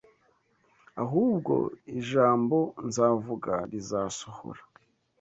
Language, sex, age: Kinyarwanda, male, 19-29